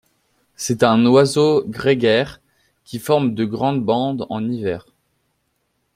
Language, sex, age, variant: French, male, under 19, Français de métropole